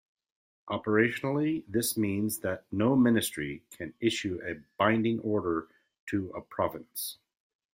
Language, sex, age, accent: English, male, 50-59, United States English